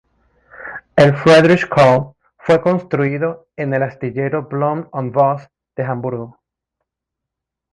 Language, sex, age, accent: Spanish, male, 30-39, Caribe: Cuba, Venezuela, Puerto Rico, República Dominicana, Panamá, Colombia caribeña, México caribeño, Costa del golfo de México